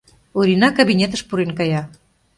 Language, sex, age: Mari, female, 50-59